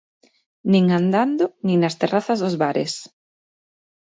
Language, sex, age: Galician, female, 30-39